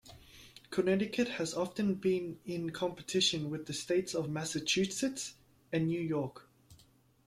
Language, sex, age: English, male, 19-29